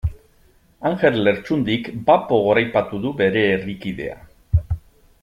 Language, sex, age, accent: Basque, male, 50-59, Mendebalekoa (Araba, Bizkaia, Gipuzkoako mendebaleko herri batzuk)